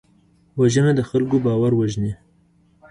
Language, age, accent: Pashto, 19-29, معیاري پښتو